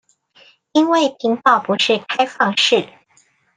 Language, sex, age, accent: Chinese, female, 40-49, 出生地：臺中市